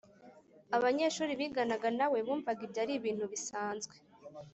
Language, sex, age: Kinyarwanda, female, 19-29